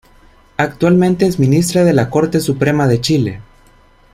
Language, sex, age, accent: Spanish, male, 19-29, América central